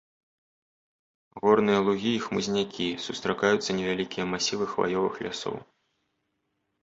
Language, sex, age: Belarusian, male, 30-39